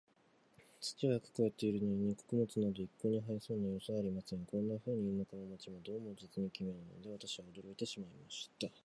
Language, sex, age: Japanese, male, 19-29